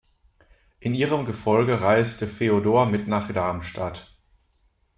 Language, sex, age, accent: German, male, 30-39, Deutschland Deutsch